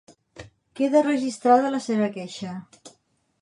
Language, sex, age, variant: Catalan, female, 60-69, Central